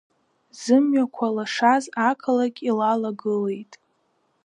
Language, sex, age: Abkhazian, female, under 19